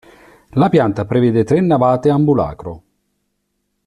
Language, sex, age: Italian, male, 50-59